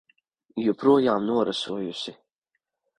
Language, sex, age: Latvian, male, 40-49